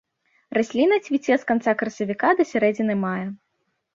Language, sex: Belarusian, female